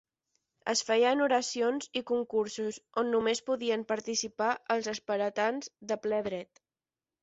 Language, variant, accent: Catalan, Balear, balear